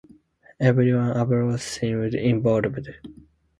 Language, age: English, 19-29